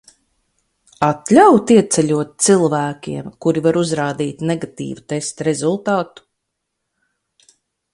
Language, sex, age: Latvian, female, 50-59